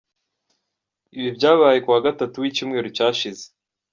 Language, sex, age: Kinyarwanda, male, 19-29